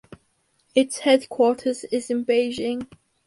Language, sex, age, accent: English, female, under 19, England English